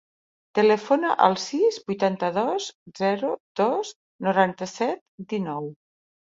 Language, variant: Catalan, Septentrional